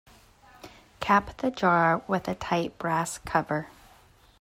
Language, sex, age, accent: English, female, 40-49, United States English